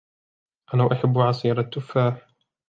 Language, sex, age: Arabic, male, 19-29